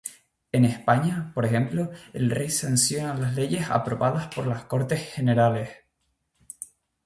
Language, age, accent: Spanish, under 19, España: Islas Canarias